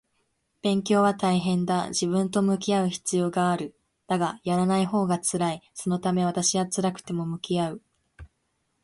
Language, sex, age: Japanese, female, under 19